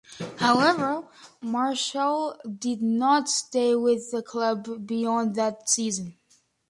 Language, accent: English, United States English